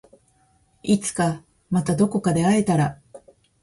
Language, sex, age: Japanese, female, 50-59